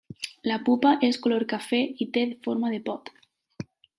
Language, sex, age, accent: Catalan, female, 19-29, valencià